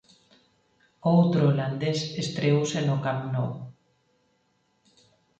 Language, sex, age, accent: Galician, female, 40-49, Normativo (estándar)